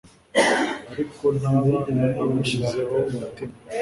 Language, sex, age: Kinyarwanda, male, 19-29